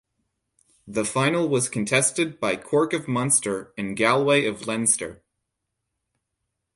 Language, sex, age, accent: English, male, 19-29, United States English